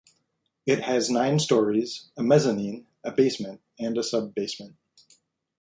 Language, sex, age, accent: English, male, 40-49, United States English